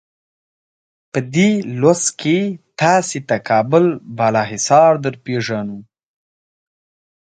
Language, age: Pashto, 19-29